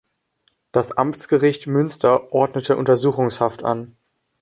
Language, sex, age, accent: German, male, under 19, Deutschland Deutsch